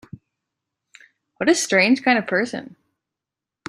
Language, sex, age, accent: English, female, 19-29, United States English